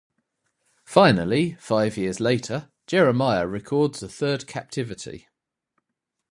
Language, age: English, 40-49